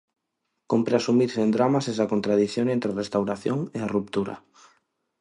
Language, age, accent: Galician, 19-29, Neofalante